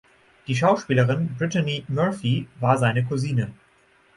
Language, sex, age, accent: German, male, 19-29, Deutschland Deutsch; Norddeutsch